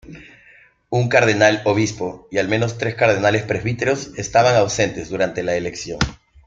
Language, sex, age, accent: Spanish, male, 30-39, Andino-Pacífico: Colombia, Perú, Ecuador, oeste de Bolivia y Venezuela andina